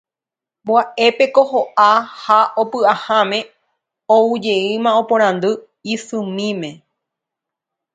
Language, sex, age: Guarani, female, 40-49